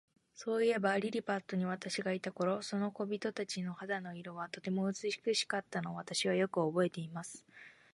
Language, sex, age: Japanese, female, 19-29